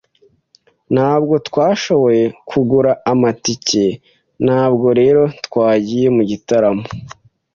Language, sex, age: Kinyarwanda, male, 19-29